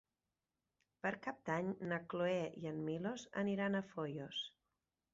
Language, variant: Catalan, Central